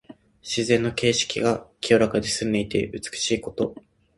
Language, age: Japanese, 19-29